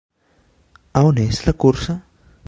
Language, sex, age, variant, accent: Catalan, male, under 19, Central, central